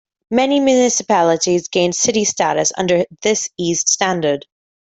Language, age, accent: English, 30-39, England English